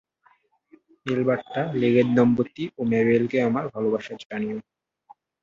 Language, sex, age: Bengali, male, 19-29